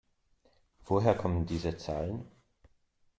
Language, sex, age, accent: German, male, 19-29, Österreichisches Deutsch